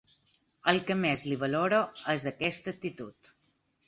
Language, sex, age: Catalan, female, 30-39